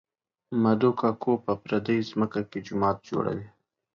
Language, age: Pashto, 30-39